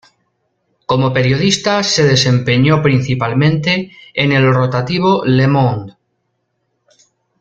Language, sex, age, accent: Spanish, male, 40-49, España: Centro-Sur peninsular (Madrid, Toledo, Castilla-La Mancha)